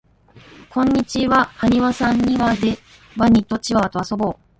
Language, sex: Japanese, female